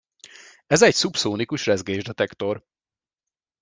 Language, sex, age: Hungarian, male, 30-39